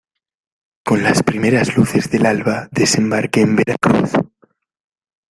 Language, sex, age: Spanish, male, 19-29